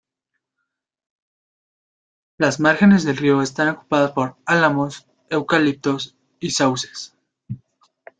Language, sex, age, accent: Spanish, male, 19-29, México